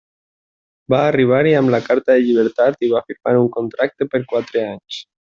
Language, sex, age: Catalan, male, 19-29